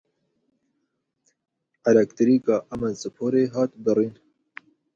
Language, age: Kurdish, 19-29